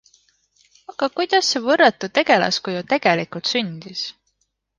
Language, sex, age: Estonian, female, 19-29